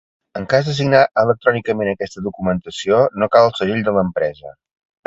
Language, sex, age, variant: Catalan, male, 50-59, Central